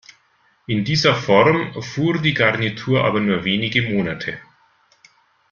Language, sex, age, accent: German, male, 40-49, Deutschland Deutsch